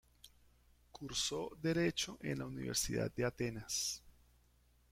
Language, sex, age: Spanish, male, 50-59